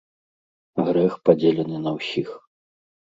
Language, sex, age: Belarusian, male, 40-49